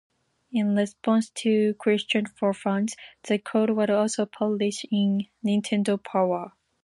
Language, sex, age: English, female, 19-29